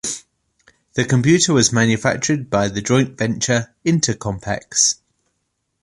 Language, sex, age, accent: English, male, 30-39, England English